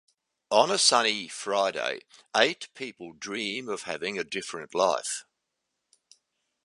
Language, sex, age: English, male, 70-79